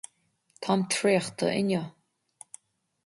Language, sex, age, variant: Irish, female, 30-39, Gaeilge Chonnacht